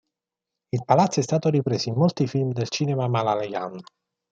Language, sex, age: Italian, male, 40-49